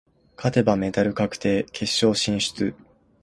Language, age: Japanese, 19-29